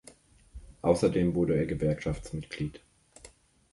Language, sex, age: German, male, 30-39